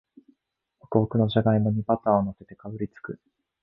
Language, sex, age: Japanese, male, 19-29